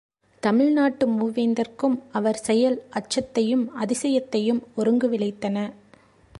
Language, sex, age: Tamil, female, 30-39